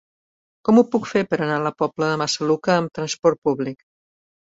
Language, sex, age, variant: Catalan, female, 60-69, Central